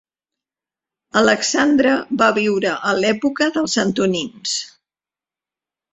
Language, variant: Catalan, Central